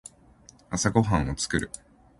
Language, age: Japanese, 19-29